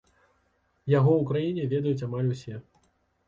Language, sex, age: Belarusian, male, 30-39